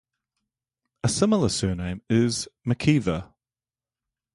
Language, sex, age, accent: English, male, 40-49, New Zealand English